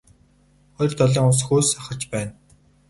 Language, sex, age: Mongolian, male, 19-29